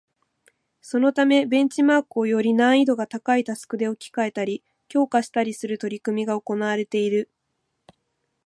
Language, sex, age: Japanese, female, 19-29